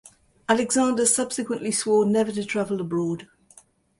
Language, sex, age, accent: English, female, 70-79, England English